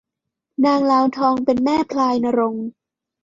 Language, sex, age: Thai, female, 30-39